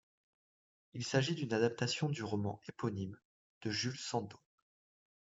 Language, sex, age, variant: French, male, 30-39, Français de métropole